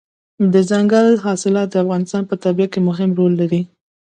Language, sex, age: Pashto, female, 19-29